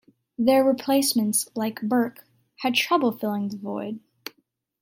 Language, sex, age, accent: English, female, under 19, United States English